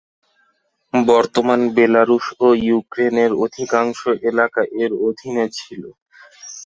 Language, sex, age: Bengali, male, 19-29